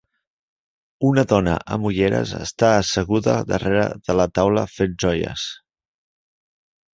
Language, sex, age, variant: Catalan, male, 30-39, Central